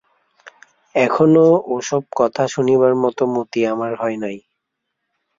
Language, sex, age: Bengali, male, 19-29